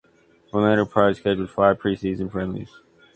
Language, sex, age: English, male, 30-39